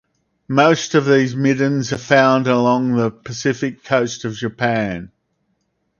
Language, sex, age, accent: English, male, 50-59, Australian English